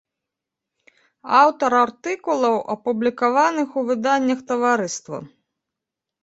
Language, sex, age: Belarusian, female, 30-39